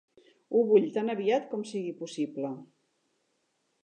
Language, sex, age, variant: Catalan, female, 60-69, Central